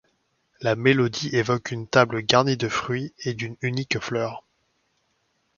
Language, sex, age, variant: French, male, 40-49, Français de métropole